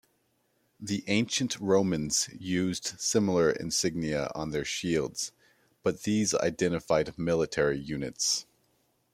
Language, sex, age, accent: English, male, 30-39, United States English